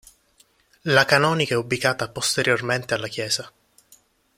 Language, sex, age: Italian, male, under 19